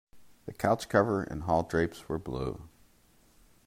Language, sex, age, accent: English, male, 50-59, United States English